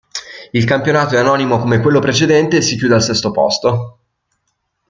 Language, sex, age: Italian, male, 19-29